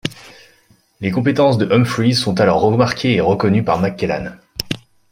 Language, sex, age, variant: French, male, 19-29, Français de métropole